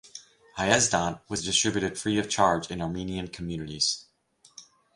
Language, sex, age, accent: English, male, 50-59, United States English